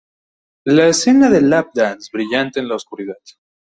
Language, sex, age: Spanish, male, 19-29